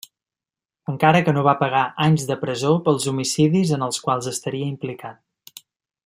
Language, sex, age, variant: Catalan, male, 30-39, Central